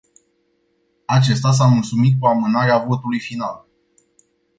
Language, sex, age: Romanian, male, 19-29